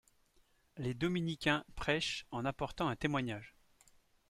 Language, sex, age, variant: French, male, 40-49, Français de métropole